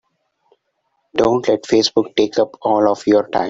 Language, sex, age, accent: English, male, 19-29, India and South Asia (India, Pakistan, Sri Lanka)